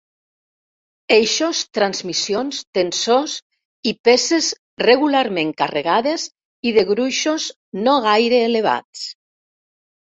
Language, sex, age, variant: Catalan, female, 60-69, Septentrional